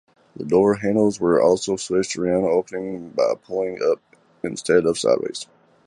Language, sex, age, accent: English, male, 30-39, United States English